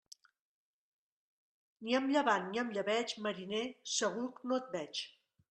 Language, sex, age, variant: Catalan, female, 40-49, Central